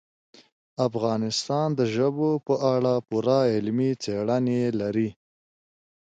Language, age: Pashto, 19-29